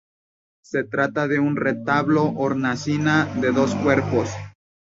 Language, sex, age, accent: Spanish, male, 19-29, México